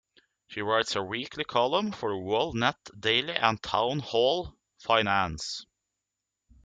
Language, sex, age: English, male, 19-29